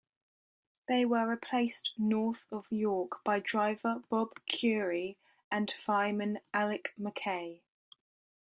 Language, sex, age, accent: English, female, 19-29, England English